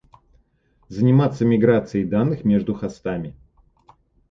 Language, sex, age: Russian, male, 30-39